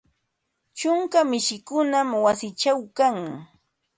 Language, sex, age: Ambo-Pasco Quechua, female, 50-59